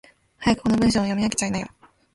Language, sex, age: Japanese, female, 19-29